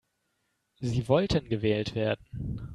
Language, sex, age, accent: German, male, 19-29, Deutschland Deutsch